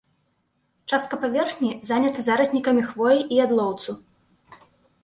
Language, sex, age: Belarusian, female, 30-39